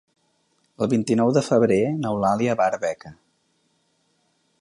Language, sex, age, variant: Catalan, male, 50-59, Central